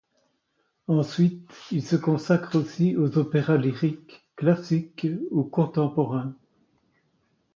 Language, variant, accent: French, Français d'Europe, Français de Belgique